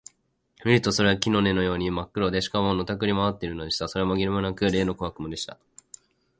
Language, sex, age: Japanese, male, 19-29